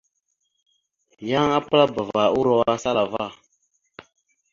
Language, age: Mada (Cameroon), 19-29